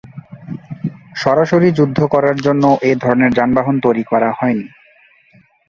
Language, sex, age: Bengali, male, 19-29